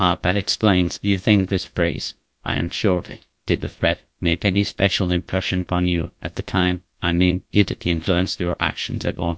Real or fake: fake